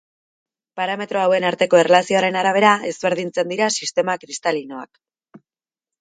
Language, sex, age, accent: Basque, female, 30-39, Erdialdekoa edo Nafarra (Gipuzkoa, Nafarroa)